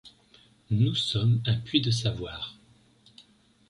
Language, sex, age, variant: French, male, 30-39, Français de métropole